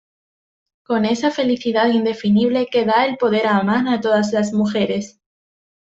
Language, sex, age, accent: Spanish, female, under 19, España: Sur peninsular (Andalucia, Extremadura, Murcia)